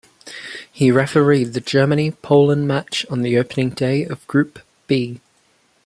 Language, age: English, under 19